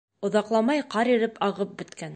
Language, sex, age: Bashkir, female, 19-29